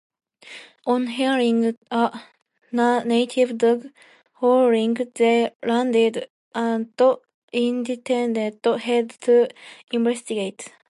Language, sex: English, female